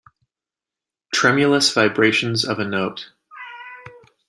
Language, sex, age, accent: English, male, 19-29, United States English